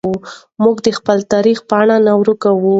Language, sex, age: Pashto, female, 19-29